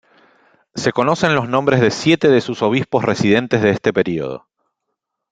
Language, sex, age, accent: Spanish, male, 40-49, Rioplatense: Argentina, Uruguay, este de Bolivia, Paraguay